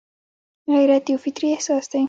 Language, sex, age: Pashto, female, 19-29